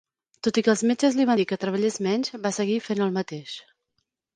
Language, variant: Catalan, Central